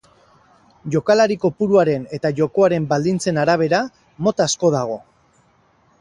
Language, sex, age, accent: Basque, male, 30-39, Mendebalekoa (Araba, Bizkaia, Gipuzkoako mendebaleko herri batzuk)